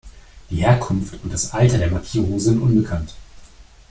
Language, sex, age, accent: German, male, 30-39, Deutschland Deutsch